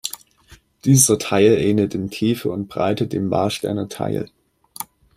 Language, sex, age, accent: German, male, under 19, Deutschland Deutsch